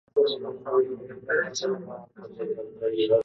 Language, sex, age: Japanese, female, 19-29